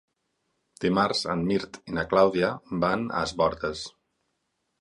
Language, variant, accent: Catalan, Nord-Occidental, Ebrenc